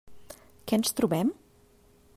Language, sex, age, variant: Catalan, female, 30-39, Central